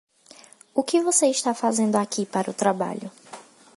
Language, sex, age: Portuguese, female, 19-29